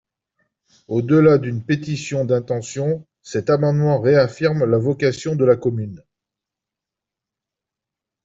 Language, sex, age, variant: French, male, 40-49, Français de métropole